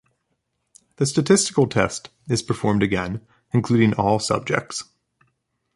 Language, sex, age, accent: English, male, 19-29, United States English